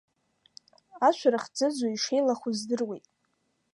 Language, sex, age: Abkhazian, female, under 19